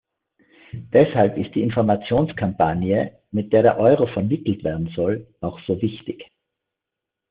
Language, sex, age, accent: German, male, 50-59, Österreichisches Deutsch